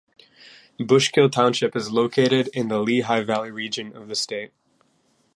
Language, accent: English, United States English